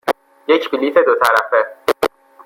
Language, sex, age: Persian, male, 19-29